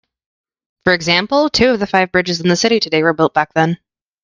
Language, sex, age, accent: English, female, 19-29, United States English